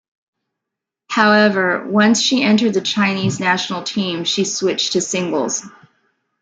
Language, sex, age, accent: English, female, 40-49, United States English